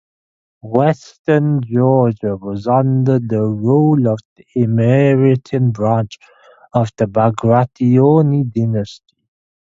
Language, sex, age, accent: English, male, 19-29, England English